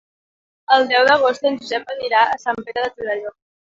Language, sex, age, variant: Catalan, female, 19-29, Central